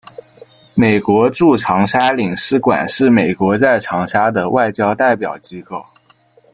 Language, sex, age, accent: Chinese, male, under 19, 出生地：浙江省